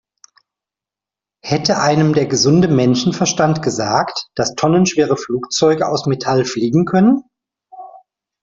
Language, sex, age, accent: German, male, 40-49, Deutschland Deutsch